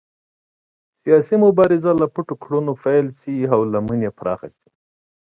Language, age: Pashto, 30-39